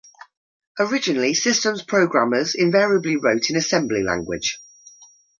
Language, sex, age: English, female, 30-39